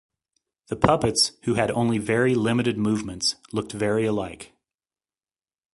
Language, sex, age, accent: English, male, 40-49, United States English